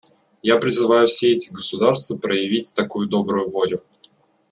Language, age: Russian, 19-29